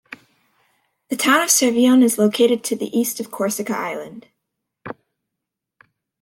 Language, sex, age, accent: English, female, under 19, Canadian English